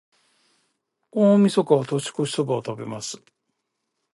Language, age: Japanese, 60-69